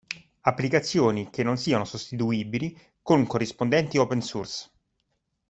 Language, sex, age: Italian, male, 30-39